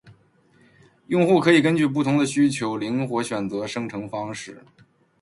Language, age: Chinese, 30-39